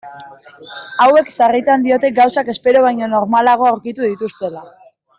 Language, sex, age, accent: Basque, female, 19-29, Mendebalekoa (Araba, Bizkaia, Gipuzkoako mendebaleko herri batzuk)